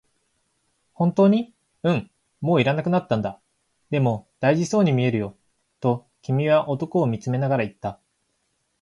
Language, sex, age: Japanese, male, 19-29